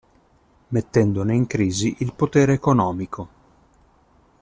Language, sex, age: Italian, male, 50-59